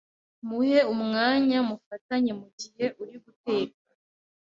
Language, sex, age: Kinyarwanda, female, 19-29